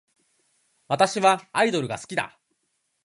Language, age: Japanese, 19-29